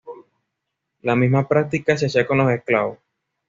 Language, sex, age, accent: Spanish, male, 19-29, Caribe: Cuba, Venezuela, Puerto Rico, República Dominicana, Panamá, Colombia caribeña, México caribeño, Costa del golfo de México